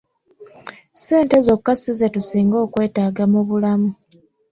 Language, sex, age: Ganda, female, 19-29